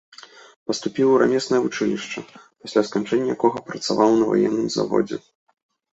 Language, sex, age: Belarusian, male, 30-39